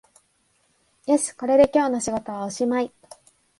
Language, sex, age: Japanese, female, 19-29